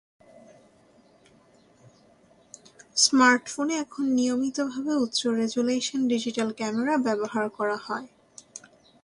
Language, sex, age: Bengali, female, 19-29